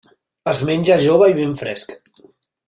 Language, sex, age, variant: Catalan, male, 30-39, Central